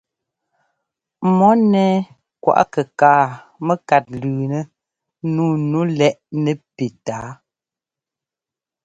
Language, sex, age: Ngomba, female, 40-49